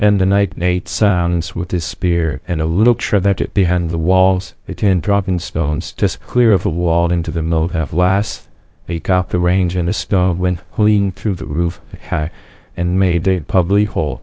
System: TTS, VITS